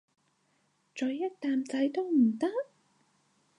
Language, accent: Cantonese, 广州音